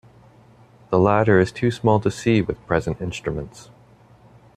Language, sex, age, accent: English, male, 40-49, United States English